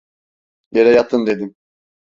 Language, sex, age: Turkish, male, 19-29